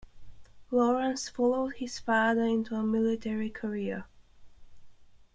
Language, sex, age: English, female, 19-29